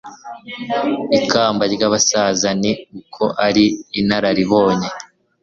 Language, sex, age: Kinyarwanda, male, 19-29